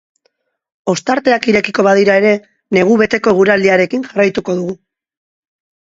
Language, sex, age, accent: Basque, female, 40-49, Mendebalekoa (Araba, Bizkaia, Gipuzkoako mendebaleko herri batzuk)